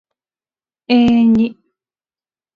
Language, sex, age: Japanese, female, 19-29